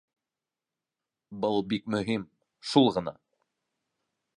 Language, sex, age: Bashkir, male, 19-29